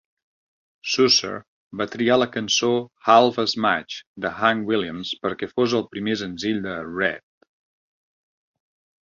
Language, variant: Catalan, Nord-Occidental